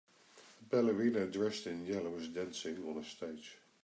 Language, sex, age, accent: English, male, 40-49, Australian English